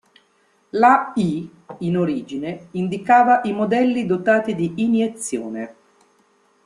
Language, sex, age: Italian, female, 50-59